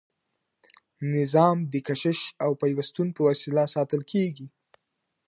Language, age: Pashto, 19-29